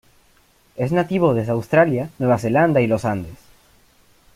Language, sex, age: Spanish, male, under 19